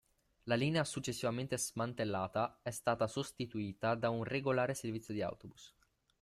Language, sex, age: Italian, male, under 19